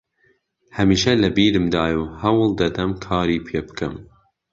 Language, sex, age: Central Kurdish, male, 40-49